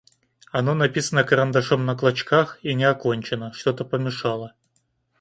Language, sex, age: Russian, male, 30-39